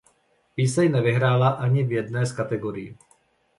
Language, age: Czech, 30-39